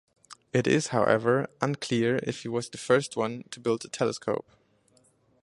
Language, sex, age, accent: English, male, 19-29, German English